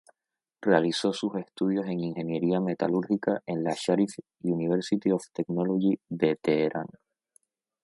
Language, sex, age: Spanish, male, 19-29